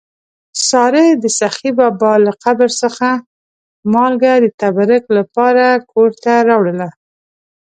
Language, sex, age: Pashto, female, 19-29